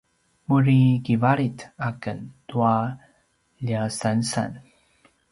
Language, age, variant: Paiwan, 30-39, pinayuanan a kinaikacedasan (東排灣語)